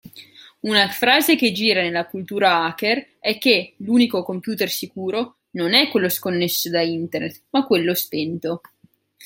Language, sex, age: Italian, female, 19-29